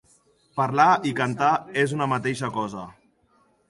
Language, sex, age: Catalan, female, 50-59